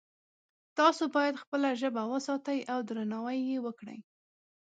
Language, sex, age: Pashto, female, 19-29